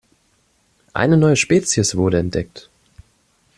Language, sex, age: German, male, 19-29